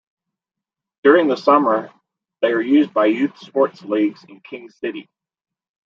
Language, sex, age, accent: English, male, 50-59, United States English